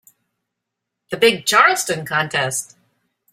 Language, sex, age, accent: English, male, 50-59, United States English